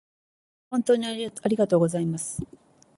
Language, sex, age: Japanese, female, 40-49